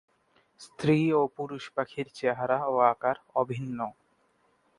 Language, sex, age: Bengali, male, 19-29